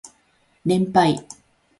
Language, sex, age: Japanese, female, 50-59